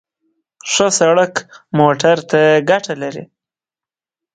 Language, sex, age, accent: Pashto, male, 19-29, معیاري پښتو